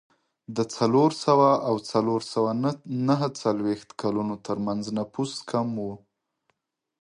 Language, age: Pashto, 30-39